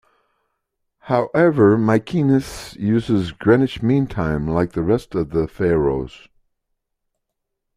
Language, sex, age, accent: English, male, 60-69, United States English